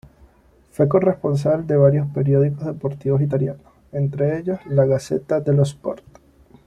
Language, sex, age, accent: Spanish, male, 30-39, Caribe: Cuba, Venezuela, Puerto Rico, República Dominicana, Panamá, Colombia caribeña, México caribeño, Costa del golfo de México